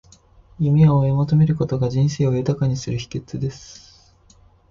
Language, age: Japanese, 19-29